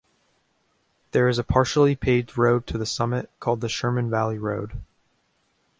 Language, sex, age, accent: English, male, 19-29, United States English